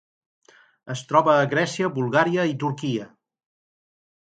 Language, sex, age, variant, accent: Catalan, male, 60-69, Central, central